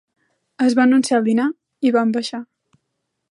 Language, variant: Catalan, Central